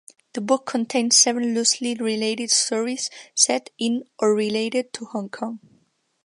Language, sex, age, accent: English, female, under 19, United States English